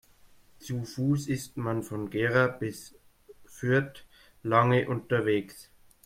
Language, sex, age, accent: German, male, 19-29, Deutschland Deutsch